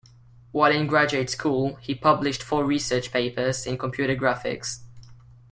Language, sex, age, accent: English, male, under 19, England English